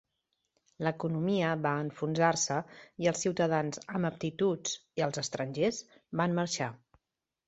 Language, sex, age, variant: Catalan, female, 40-49, Central